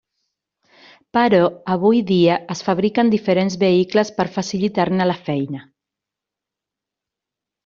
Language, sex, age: Catalan, female, 40-49